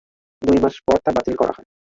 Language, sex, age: Bengali, male, 19-29